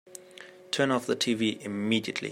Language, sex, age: English, male, 19-29